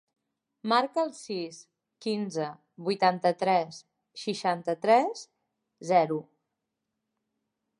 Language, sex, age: Catalan, female, 30-39